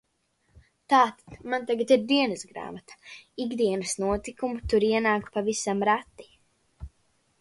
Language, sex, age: Latvian, female, under 19